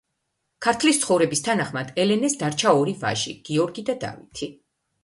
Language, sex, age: Georgian, female, 50-59